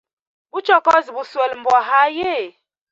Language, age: Hemba, 30-39